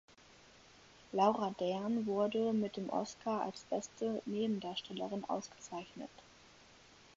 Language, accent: German, Deutschland Deutsch